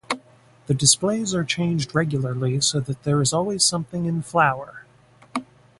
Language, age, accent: English, 19-29, United States English